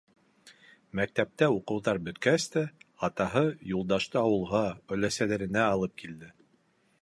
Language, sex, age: Bashkir, male, 40-49